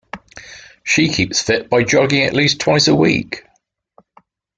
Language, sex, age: English, male, 60-69